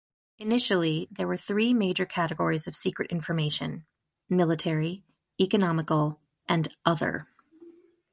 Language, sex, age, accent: English, female, 30-39, United States English